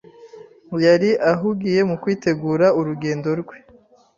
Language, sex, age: Kinyarwanda, female, 30-39